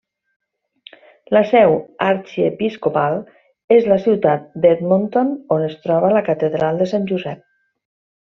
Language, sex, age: Catalan, female, 50-59